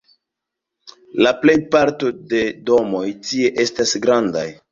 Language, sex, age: Esperanto, male, 19-29